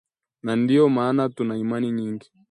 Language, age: Swahili, 19-29